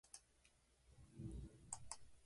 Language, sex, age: Japanese, female, under 19